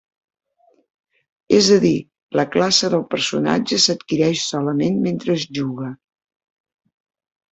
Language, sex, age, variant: Catalan, female, 50-59, Central